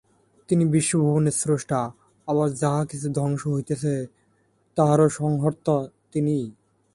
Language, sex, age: Bengali, male, 19-29